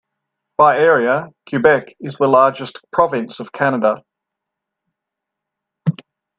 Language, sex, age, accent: English, male, 40-49, Australian English